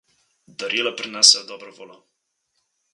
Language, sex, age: Slovenian, male, 19-29